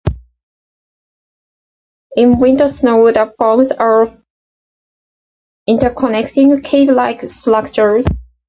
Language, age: English, 40-49